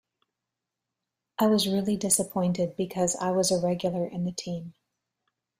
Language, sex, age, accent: English, female, 40-49, United States English